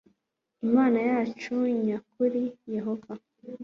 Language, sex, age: Kinyarwanda, female, 19-29